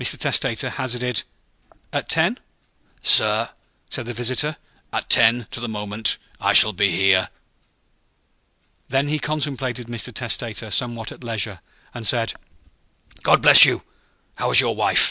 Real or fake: real